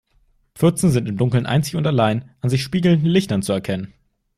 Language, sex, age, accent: German, male, under 19, Deutschland Deutsch